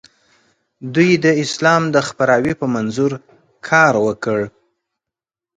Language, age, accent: Pashto, 19-29, کندهارۍ لهجه